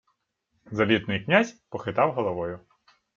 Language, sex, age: Ukrainian, male, 30-39